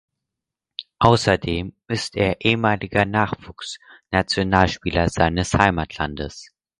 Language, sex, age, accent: German, male, under 19, Deutschland Deutsch